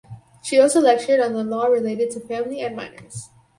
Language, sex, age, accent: English, female, under 19, United States English